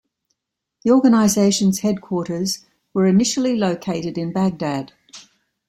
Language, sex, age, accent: English, female, 70-79, Australian English